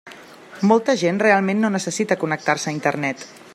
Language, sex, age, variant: Catalan, female, 30-39, Central